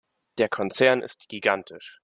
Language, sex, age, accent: German, male, 19-29, Deutschland Deutsch